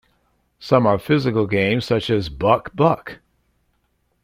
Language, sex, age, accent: English, male, 60-69, United States English